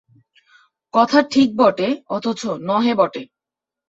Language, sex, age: Bengali, male, 19-29